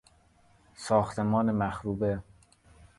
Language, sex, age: Persian, male, 19-29